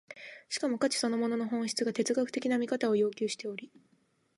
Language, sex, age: Japanese, female, 19-29